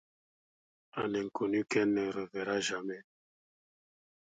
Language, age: French, 30-39